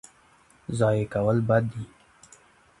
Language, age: Pashto, 19-29